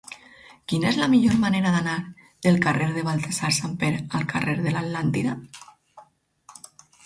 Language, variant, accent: Catalan, Alacantí, valencià